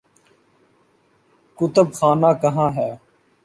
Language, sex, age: Urdu, male, 19-29